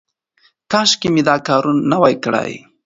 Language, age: Pashto, 19-29